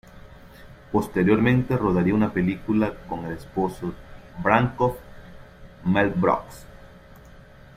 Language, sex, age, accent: Spanish, male, 30-39, Caribe: Cuba, Venezuela, Puerto Rico, República Dominicana, Panamá, Colombia caribeña, México caribeño, Costa del golfo de México